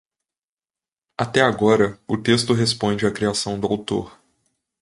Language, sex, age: Portuguese, male, 19-29